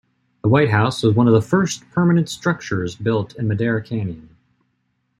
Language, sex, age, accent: English, male, 19-29, United States English